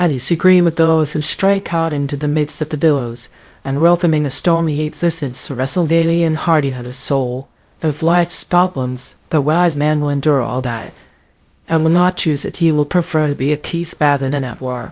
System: TTS, VITS